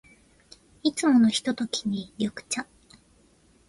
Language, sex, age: Japanese, female, 30-39